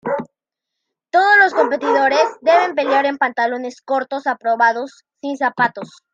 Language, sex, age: Spanish, female, 30-39